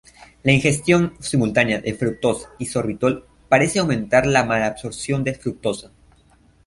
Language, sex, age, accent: Spanish, male, under 19, Andino-Pacífico: Colombia, Perú, Ecuador, oeste de Bolivia y Venezuela andina